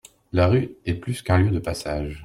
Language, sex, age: French, male, 30-39